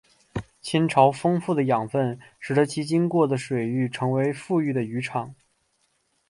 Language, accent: Chinese, 出生地：辽宁省